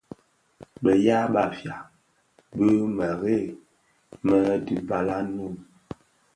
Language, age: Bafia, 19-29